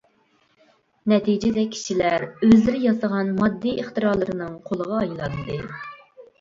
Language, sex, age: Uyghur, female, 30-39